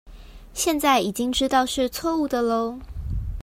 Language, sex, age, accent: Chinese, female, 19-29, 出生地：臺北市